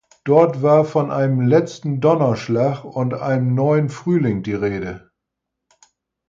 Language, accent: German, Norddeutsch